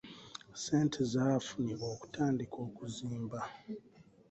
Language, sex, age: Ganda, male, 30-39